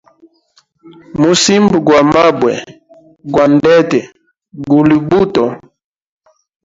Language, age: Hemba, 30-39